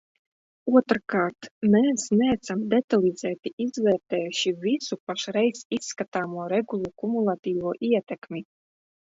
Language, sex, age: Latvian, female, 19-29